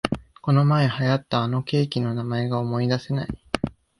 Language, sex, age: Japanese, male, 19-29